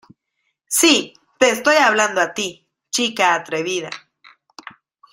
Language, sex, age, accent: Spanish, female, 30-39, México